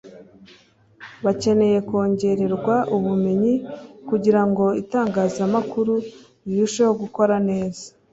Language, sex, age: Kinyarwanda, female, 19-29